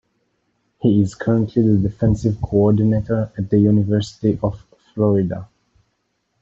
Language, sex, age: English, male, 19-29